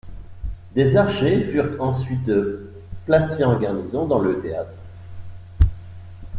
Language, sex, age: French, male, 50-59